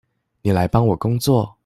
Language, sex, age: Chinese, male, 19-29